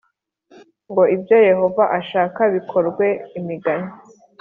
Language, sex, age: Kinyarwanda, female, 19-29